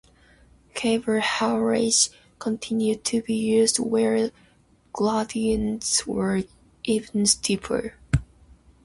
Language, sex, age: English, female, 19-29